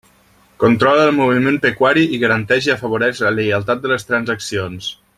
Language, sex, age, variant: Catalan, male, 30-39, Nord-Occidental